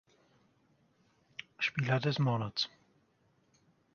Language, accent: German, Österreichisches Deutsch